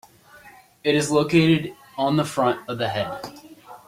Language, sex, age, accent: English, male, under 19, United States English